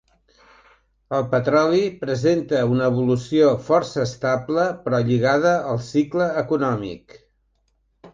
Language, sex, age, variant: Catalan, male, 70-79, Central